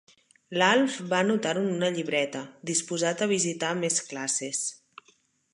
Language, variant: Catalan, Central